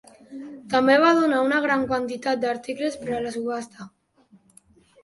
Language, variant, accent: Catalan, Nord-Occidental, nord-occidental